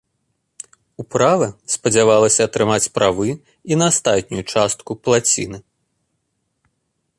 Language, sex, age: Belarusian, male, 30-39